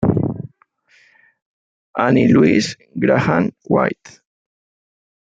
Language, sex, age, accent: Spanish, male, 40-49, España: Sur peninsular (Andalucia, Extremadura, Murcia)